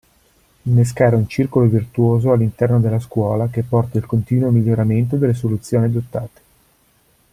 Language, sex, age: Italian, male, 40-49